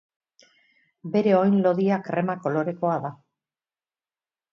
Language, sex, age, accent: Basque, female, 50-59, Mendebalekoa (Araba, Bizkaia, Gipuzkoako mendebaleko herri batzuk)